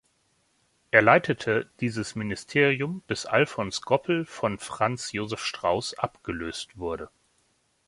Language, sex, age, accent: German, male, 40-49, Deutschland Deutsch